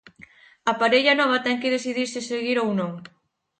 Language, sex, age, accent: Galician, female, 19-29, Atlántico (seseo e gheada)